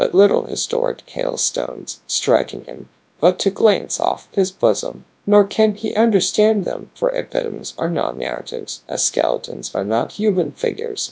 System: TTS, GradTTS